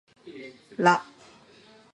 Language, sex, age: Japanese, female, 19-29